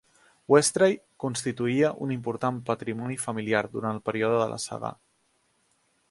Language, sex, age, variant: Catalan, male, 30-39, Central